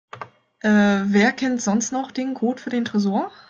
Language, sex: German, female